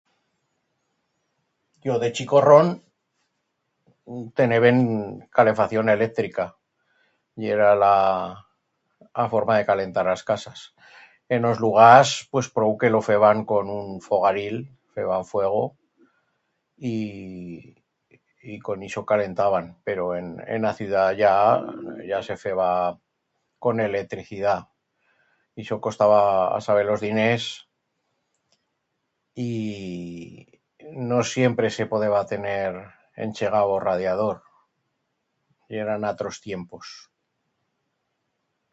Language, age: Aragonese, 60-69